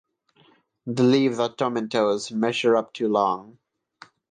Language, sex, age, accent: English, male, 19-29, India and South Asia (India, Pakistan, Sri Lanka)